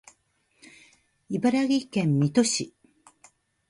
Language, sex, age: Japanese, female, 50-59